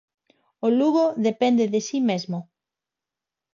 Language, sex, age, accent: Galician, female, 30-39, Neofalante